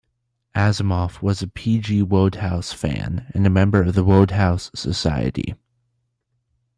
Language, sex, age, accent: English, male, under 19, United States English